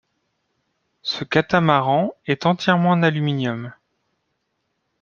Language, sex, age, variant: French, male, 30-39, Français de métropole